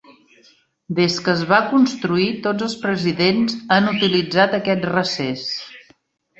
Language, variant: Catalan, Central